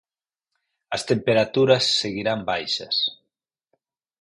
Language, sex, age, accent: Galician, male, 50-59, Normativo (estándar)